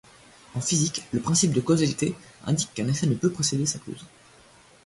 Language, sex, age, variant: French, male, 19-29, Français de métropole